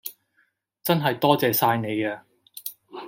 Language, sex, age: Cantonese, male, 30-39